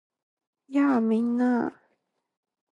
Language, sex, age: Japanese, female, 19-29